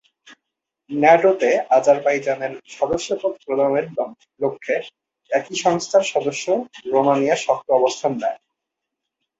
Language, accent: Bengali, Bangladeshi